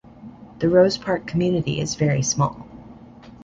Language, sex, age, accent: English, male, under 19, United States English